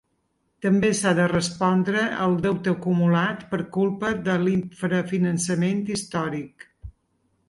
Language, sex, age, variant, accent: Catalan, female, 50-59, Balear, menorquí